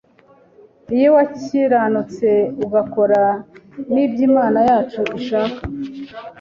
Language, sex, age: Kinyarwanda, female, 40-49